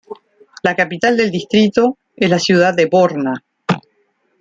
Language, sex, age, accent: Spanish, female, 50-59, Rioplatense: Argentina, Uruguay, este de Bolivia, Paraguay